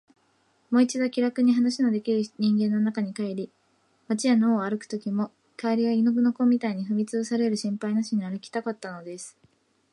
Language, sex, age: Japanese, female, 19-29